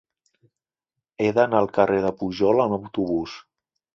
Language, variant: Catalan, Central